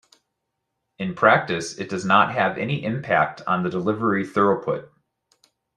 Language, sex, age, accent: English, male, 30-39, United States English